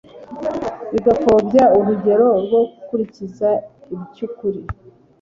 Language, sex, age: Kinyarwanda, female, 30-39